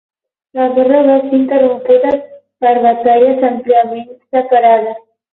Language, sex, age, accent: Catalan, female, 19-29, central; nord-occidental; valencià; aprenent (recent, des del castellà); aprenent (recent, des d'altres llengües)